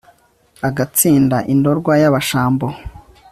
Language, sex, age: Kinyarwanda, female, 19-29